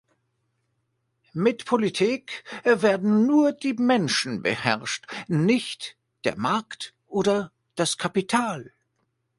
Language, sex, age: German, male, 40-49